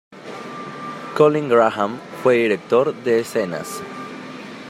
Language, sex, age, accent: Spanish, male, 19-29, Andino-Pacífico: Colombia, Perú, Ecuador, oeste de Bolivia y Venezuela andina